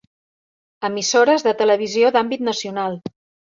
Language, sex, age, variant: Catalan, female, 50-59, Central